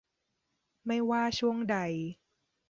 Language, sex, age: Thai, female, 30-39